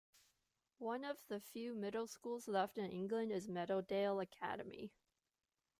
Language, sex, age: English, female, 19-29